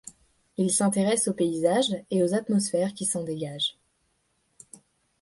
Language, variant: French, Français de métropole